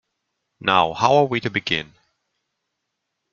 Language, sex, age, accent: English, male, 30-39, England English